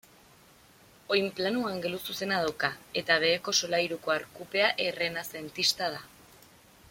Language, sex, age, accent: Basque, female, 19-29, Erdialdekoa edo Nafarra (Gipuzkoa, Nafarroa)